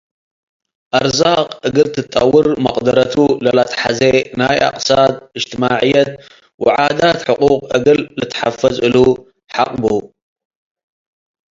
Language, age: Tigre, 30-39